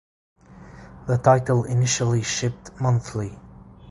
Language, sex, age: English, male, 19-29